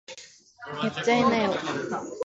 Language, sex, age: Japanese, female, 19-29